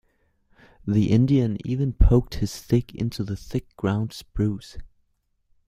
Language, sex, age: English, male, 19-29